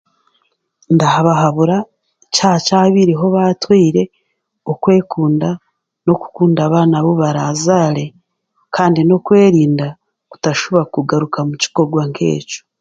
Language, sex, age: Chiga, female, 40-49